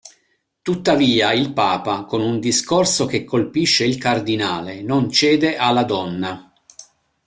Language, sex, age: Italian, male, 50-59